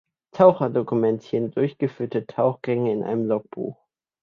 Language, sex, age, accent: German, male, under 19, Deutschland Deutsch